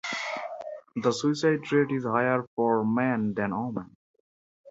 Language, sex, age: English, male, under 19